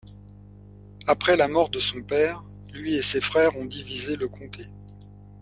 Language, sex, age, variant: French, male, 60-69, Français de métropole